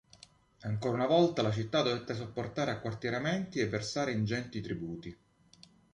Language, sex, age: Italian, male, 40-49